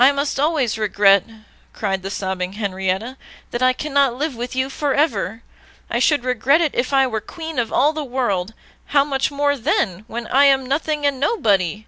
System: none